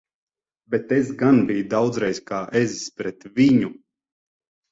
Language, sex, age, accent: Latvian, male, 30-39, Riga; Dzimtā valoda; nav